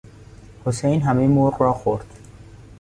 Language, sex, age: Persian, male, 19-29